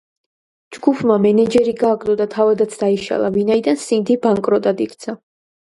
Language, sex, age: Georgian, female, under 19